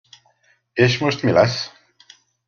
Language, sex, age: Hungarian, male, 50-59